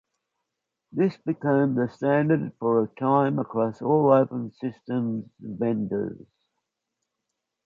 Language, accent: English, Australian English